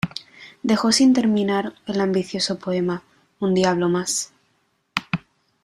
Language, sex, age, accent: Spanish, female, under 19, España: Sur peninsular (Andalucia, Extremadura, Murcia)